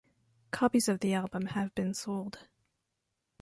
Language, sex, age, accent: English, female, 19-29, United States English